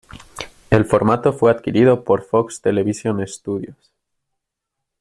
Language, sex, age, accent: Spanish, male, 19-29, España: Centro-Sur peninsular (Madrid, Toledo, Castilla-La Mancha)